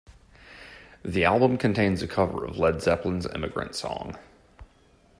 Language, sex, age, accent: English, male, 30-39, United States English